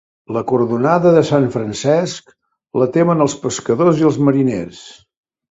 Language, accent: Catalan, gironí